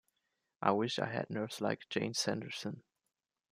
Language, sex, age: English, male, 19-29